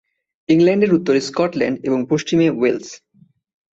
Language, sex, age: Bengali, male, 19-29